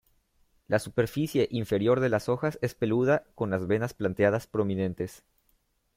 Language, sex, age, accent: Spanish, male, 19-29, México